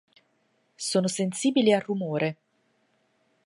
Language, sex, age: Italian, female, 19-29